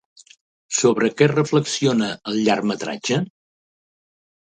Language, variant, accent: Catalan, Central, central